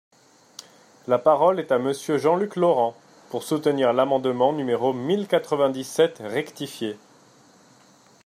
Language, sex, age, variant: French, male, 30-39, Français de métropole